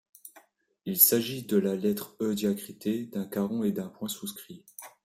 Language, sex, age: French, male, 19-29